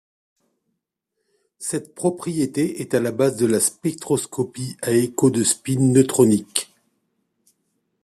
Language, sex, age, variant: French, male, 50-59, Français de métropole